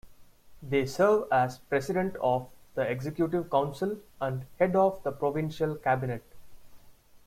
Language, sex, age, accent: English, male, 19-29, India and South Asia (India, Pakistan, Sri Lanka)